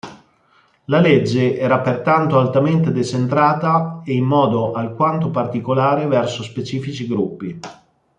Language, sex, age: Italian, male, 40-49